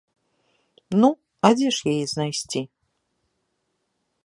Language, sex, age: Belarusian, female, 30-39